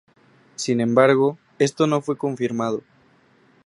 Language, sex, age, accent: Spanish, male, 19-29, México